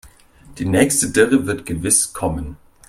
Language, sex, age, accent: German, male, 30-39, Deutschland Deutsch